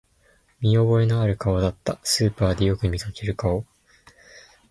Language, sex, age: Japanese, male, 19-29